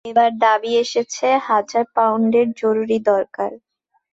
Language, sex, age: Bengali, female, 19-29